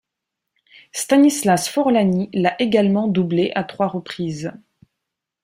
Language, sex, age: French, female, 30-39